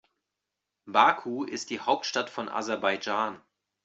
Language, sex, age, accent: German, male, 40-49, Deutschland Deutsch